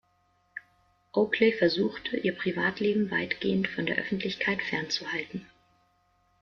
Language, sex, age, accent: German, female, 19-29, Deutschland Deutsch